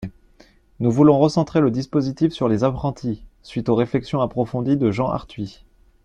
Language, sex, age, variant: French, male, 19-29, Français de métropole